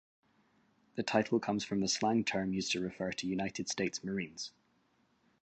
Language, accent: English, Scottish English